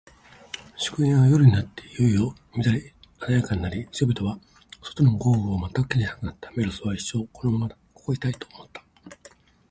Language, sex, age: Japanese, male, 50-59